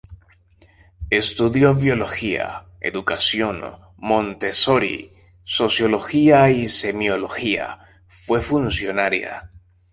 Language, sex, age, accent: Spanish, male, 19-29, Caribe: Cuba, Venezuela, Puerto Rico, República Dominicana, Panamá, Colombia caribeña, México caribeño, Costa del golfo de México